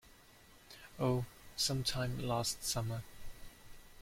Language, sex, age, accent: English, male, 19-29, Southern African (South Africa, Zimbabwe, Namibia)